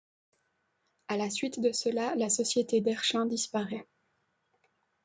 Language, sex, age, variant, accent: French, female, 30-39, Français d'Europe, Français de Suisse